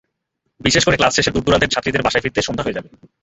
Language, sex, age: Bengali, male, 19-29